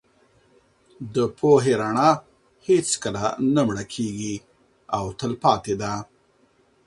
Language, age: Pashto, 40-49